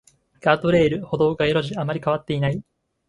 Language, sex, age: Japanese, male, 19-29